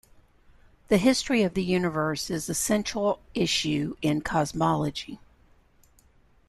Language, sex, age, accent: English, female, 60-69, United States English